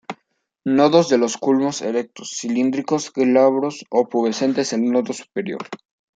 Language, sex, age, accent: Spanish, male, under 19, México